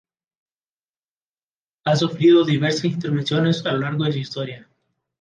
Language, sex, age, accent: Spanish, male, 19-29, América central